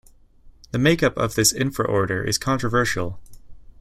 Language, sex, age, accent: English, male, 30-39, Canadian English